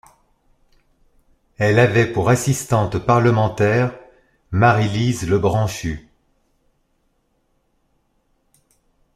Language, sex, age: French, male, 40-49